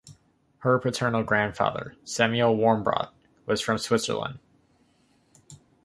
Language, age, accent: English, 19-29, United States English